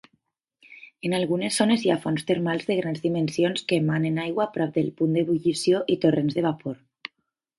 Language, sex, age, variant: Catalan, female, 19-29, Nord-Occidental